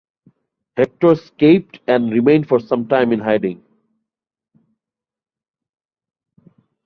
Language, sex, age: English, male, 19-29